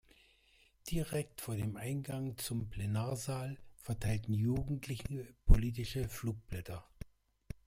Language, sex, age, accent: German, male, 60-69, Deutschland Deutsch